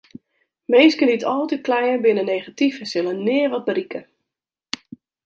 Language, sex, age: Western Frisian, female, 40-49